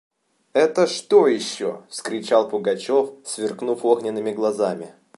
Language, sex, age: Russian, male, 19-29